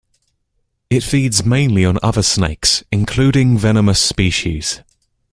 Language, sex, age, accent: English, male, under 19, England English